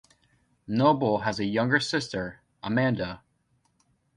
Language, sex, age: English, male, 19-29